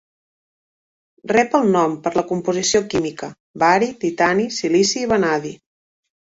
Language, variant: Catalan, Central